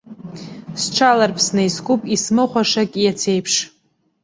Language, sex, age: Abkhazian, female, under 19